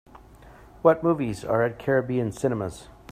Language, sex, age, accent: English, male, 50-59, Canadian English